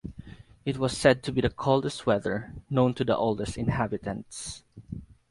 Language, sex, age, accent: English, male, 19-29, Filipino